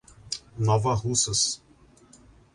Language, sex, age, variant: Portuguese, male, 40-49, Portuguese (Brasil)